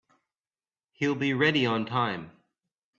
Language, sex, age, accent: English, male, 30-39, Canadian English